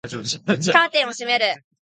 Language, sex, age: Japanese, female, 19-29